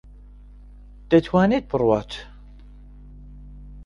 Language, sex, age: Central Kurdish, male, 19-29